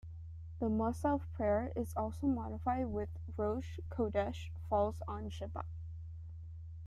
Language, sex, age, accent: English, female, 19-29, United States English